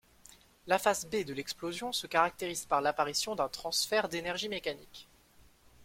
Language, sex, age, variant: French, male, 19-29, Français de métropole